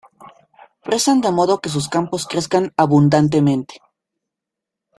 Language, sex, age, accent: Spanish, female, 19-29, México